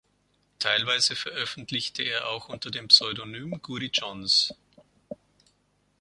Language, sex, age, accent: German, male, 50-59, Österreichisches Deutsch